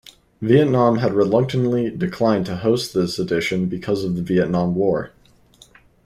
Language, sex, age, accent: English, male, 19-29, United States English